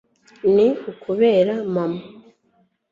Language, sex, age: Kinyarwanda, female, 19-29